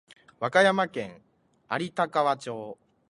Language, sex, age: Japanese, male, 19-29